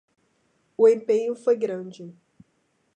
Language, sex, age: Portuguese, female, 40-49